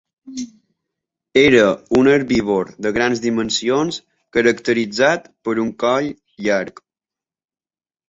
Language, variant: Catalan, Balear